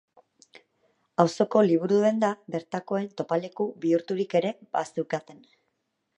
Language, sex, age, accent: Basque, female, 40-49, Erdialdekoa edo Nafarra (Gipuzkoa, Nafarroa)